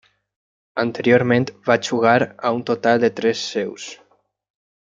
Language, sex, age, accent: Catalan, male, 19-29, valencià